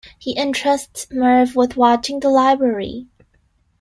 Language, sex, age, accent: English, female, 19-29, United States English